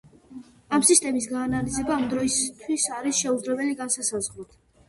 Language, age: Georgian, 19-29